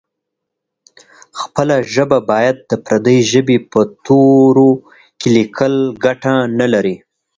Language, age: Pashto, 19-29